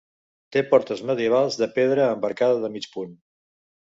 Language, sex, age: Catalan, male, 60-69